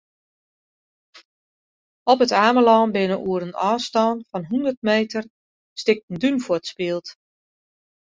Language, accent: Western Frisian, Wâldfrysk